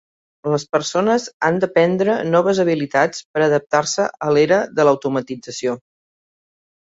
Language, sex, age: Catalan, female, 40-49